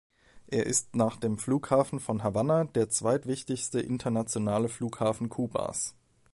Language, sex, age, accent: German, male, 19-29, Deutschland Deutsch